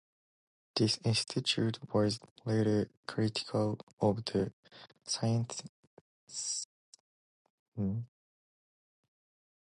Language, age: English, 19-29